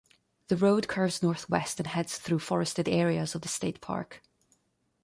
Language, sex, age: English, female, 30-39